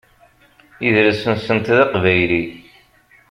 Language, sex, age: Kabyle, male, 40-49